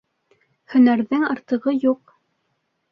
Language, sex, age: Bashkir, female, under 19